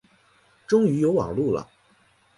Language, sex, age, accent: Chinese, male, 19-29, 出生地：黑龙江省